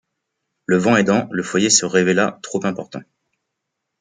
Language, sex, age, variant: French, male, 40-49, Français de métropole